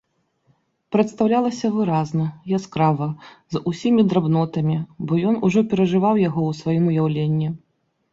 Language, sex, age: Belarusian, female, 30-39